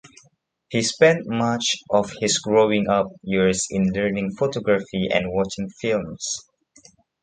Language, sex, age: English, male, 19-29